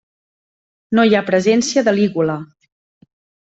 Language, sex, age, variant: Catalan, female, 30-39, Central